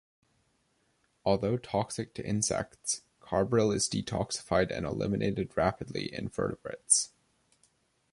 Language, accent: English, Canadian English